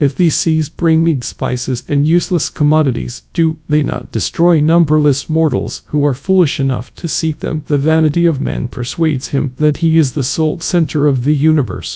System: TTS, GradTTS